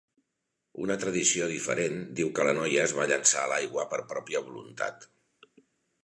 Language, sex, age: Catalan, male, 60-69